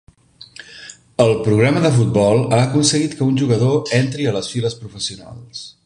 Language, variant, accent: Catalan, Central, central